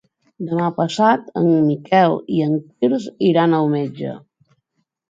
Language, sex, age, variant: Catalan, female, 50-59, Balear